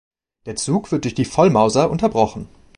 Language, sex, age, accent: German, male, 19-29, Deutschland Deutsch